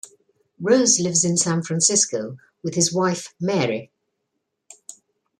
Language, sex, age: English, female, 60-69